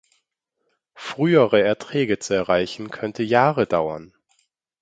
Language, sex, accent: German, male, Deutschland Deutsch